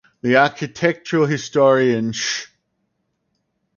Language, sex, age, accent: English, male, 50-59, Australian English